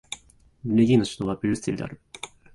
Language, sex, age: Japanese, male, 19-29